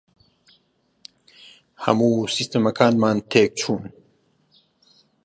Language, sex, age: Central Kurdish, male, 19-29